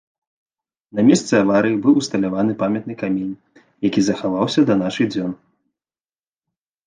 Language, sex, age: Belarusian, male, 30-39